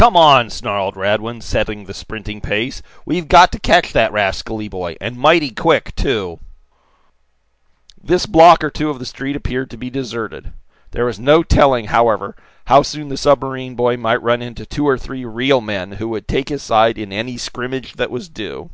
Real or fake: real